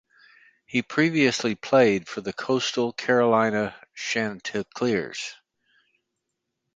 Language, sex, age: English, male, 60-69